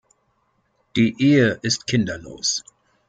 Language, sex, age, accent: German, male, 30-39, Deutschland Deutsch